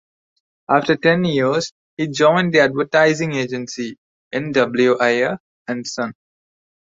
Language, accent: English, India and South Asia (India, Pakistan, Sri Lanka)